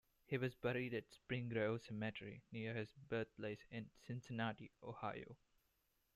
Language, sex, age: English, male, 19-29